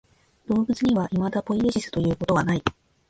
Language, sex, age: Japanese, female, 19-29